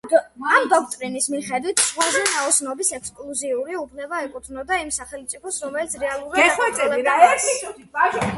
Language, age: Georgian, 30-39